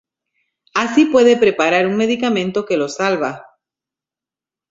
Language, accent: Spanish, Caribe: Cuba, Venezuela, Puerto Rico, República Dominicana, Panamá, Colombia caribeña, México caribeño, Costa del golfo de México